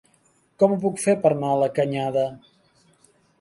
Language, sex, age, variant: Catalan, male, 50-59, Central